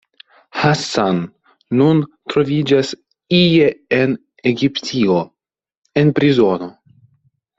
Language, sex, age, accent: Esperanto, male, under 19, Internacia